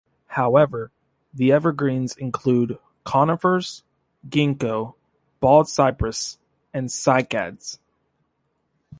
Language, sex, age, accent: English, male, 19-29, United States English